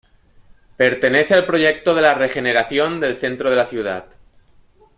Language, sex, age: Spanish, male, 40-49